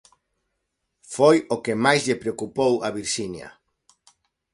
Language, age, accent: Galician, 40-49, Normativo (estándar)